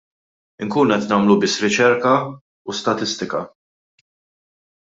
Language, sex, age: Maltese, male, 19-29